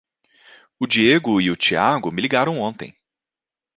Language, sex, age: Portuguese, male, 30-39